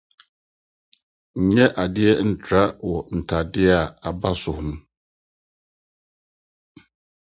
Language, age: Akan, 60-69